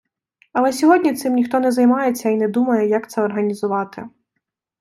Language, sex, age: Ukrainian, female, 19-29